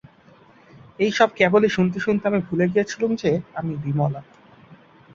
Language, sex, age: Bengali, male, 19-29